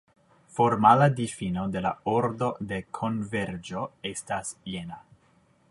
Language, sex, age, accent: Esperanto, male, 19-29, Internacia